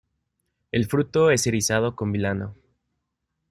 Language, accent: Spanish, México